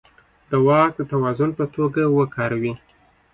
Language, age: Pashto, 30-39